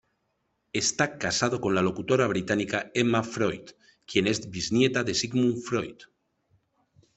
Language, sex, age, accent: Spanish, male, 40-49, España: Centro-Sur peninsular (Madrid, Toledo, Castilla-La Mancha)